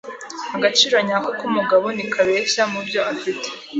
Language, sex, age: Kinyarwanda, female, 19-29